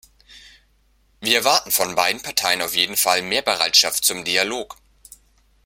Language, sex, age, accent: German, male, 30-39, Deutschland Deutsch